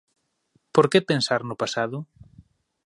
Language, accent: Galician, Oriental (común en zona oriental)